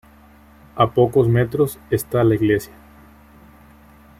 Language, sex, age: Spanish, male, 30-39